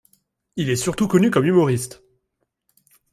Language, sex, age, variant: French, male, 19-29, Français de métropole